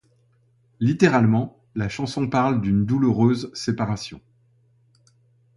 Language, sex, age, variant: French, male, 60-69, Français de métropole